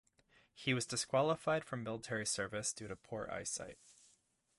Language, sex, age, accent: English, male, 19-29, Canadian English